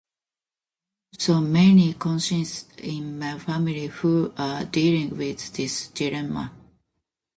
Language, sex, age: English, female, 50-59